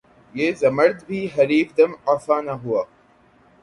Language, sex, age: Urdu, male, 19-29